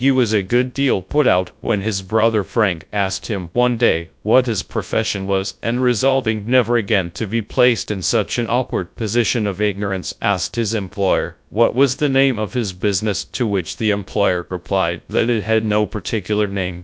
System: TTS, GradTTS